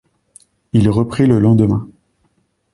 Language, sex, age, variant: French, male, 19-29, Français de métropole